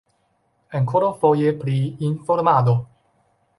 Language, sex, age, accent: Esperanto, male, 30-39, Internacia